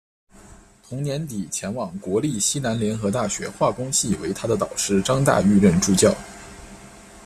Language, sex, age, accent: Chinese, male, 19-29, 出生地：河南省